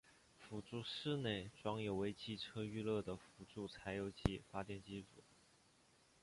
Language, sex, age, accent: Chinese, male, 19-29, 出生地：江西省